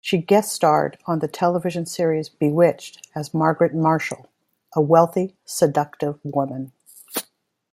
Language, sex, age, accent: English, female, 50-59, United States English